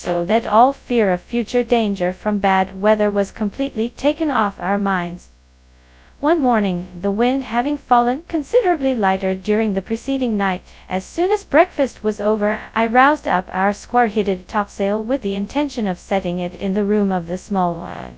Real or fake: fake